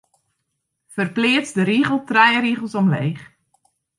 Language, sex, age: Western Frisian, female, 40-49